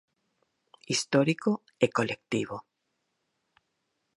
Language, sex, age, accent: Galician, female, 50-59, Normativo (estándar)